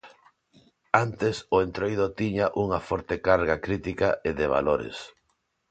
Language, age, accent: Galician, 40-49, Neofalante